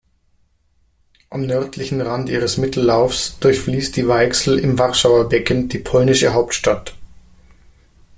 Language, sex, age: German, male, 30-39